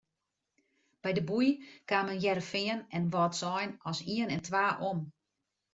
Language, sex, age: Western Frisian, female, 50-59